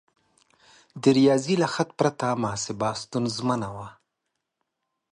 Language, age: Pashto, 30-39